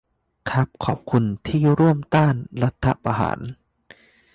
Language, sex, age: Thai, male, 19-29